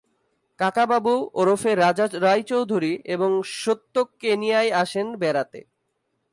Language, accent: Bengali, fluent